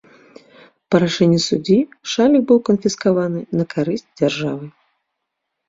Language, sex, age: Belarusian, female, 30-39